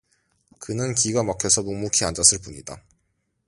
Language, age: Korean, 19-29